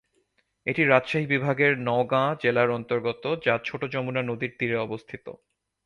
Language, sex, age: Bengali, male, 19-29